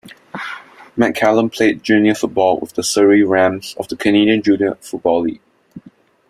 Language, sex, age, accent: English, male, 19-29, Singaporean English